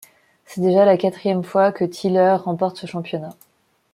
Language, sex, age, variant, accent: French, female, 30-39, Français d'Afrique subsaharienne et des îles africaines, Français de Madagascar